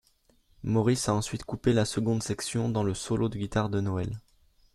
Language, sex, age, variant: French, male, under 19, Français de métropole